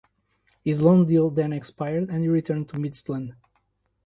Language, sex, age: English, male, 30-39